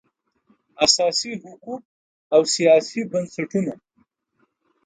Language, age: Pashto, 50-59